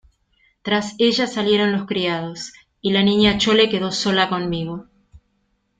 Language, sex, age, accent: Spanish, female, 40-49, Rioplatense: Argentina, Uruguay, este de Bolivia, Paraguay